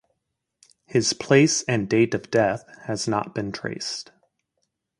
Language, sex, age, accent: English, male, 30-39, United States English